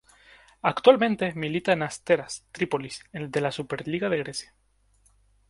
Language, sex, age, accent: Spanish, male, 19-29, España: Islas Canarias